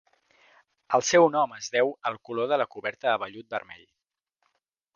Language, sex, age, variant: Catalan, male, under 19, Central